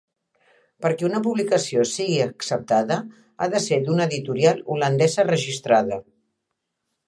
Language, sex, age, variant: Catalan, female, 60-69, Central